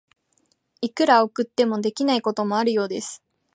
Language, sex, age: Japanese, female, 19-29